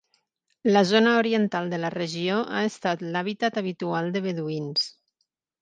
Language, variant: Catalan, Septentrional